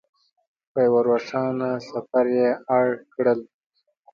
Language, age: Pashto, 30-39